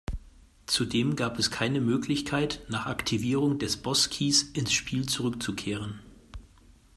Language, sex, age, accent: German, male, 40-49, Deutschland Deutsch